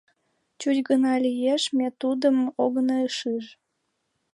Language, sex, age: Mari, female, 19-29